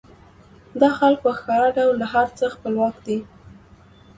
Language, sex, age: Pashto, female, 19-29